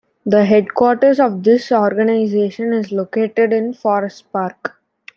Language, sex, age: English, male, under 19